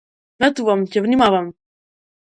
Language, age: Macedonian, 40-49